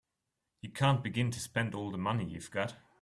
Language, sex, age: English, male, 19-29